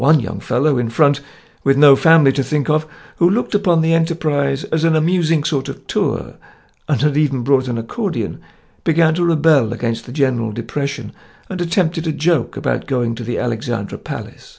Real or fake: real